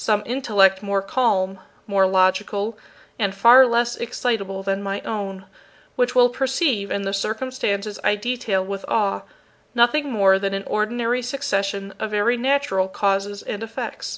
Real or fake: real